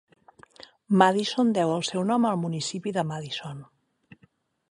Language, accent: Catalan, central; nord-occidental